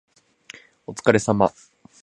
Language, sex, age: Japanese, male, 19-29